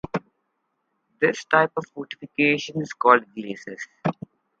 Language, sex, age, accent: English, male, under 19, India and South Asia (India, Pakistan, Sri Lanka)